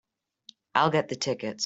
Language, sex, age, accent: English, male, under 19, United States English